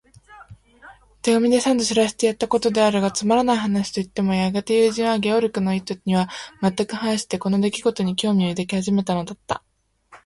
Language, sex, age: Japanese, female, 19-29